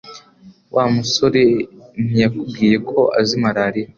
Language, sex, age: Kinyarwanda, male, under 19